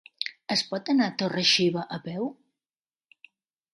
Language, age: Catalan, 60-69